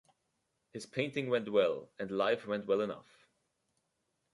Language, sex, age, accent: English, male, 19-29, United States English